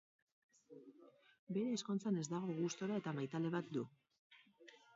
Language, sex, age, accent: Basque, female, 40-49, Mendebalekoa (Araba, Bizkaia, Gipuzkoako mendebaleko herri batzuk)